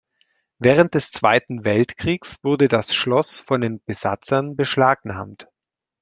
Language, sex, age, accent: German, male, 30-39, Deutschland Deutsch